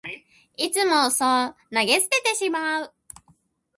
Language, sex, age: Japanese, female, 19-29